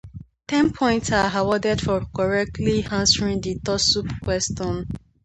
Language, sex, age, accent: English, female, 19-29, England English